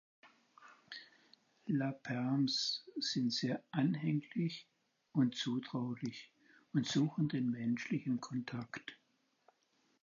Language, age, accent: German, 70-79, Deutschland Deutsch